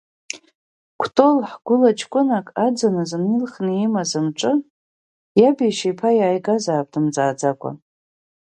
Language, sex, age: Abkhazian, female, 30-39